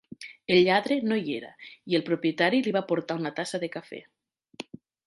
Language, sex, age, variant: Catalan, female, 40-49, Nord-Occidental